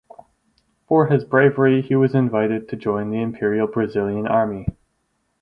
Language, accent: English, Canadian English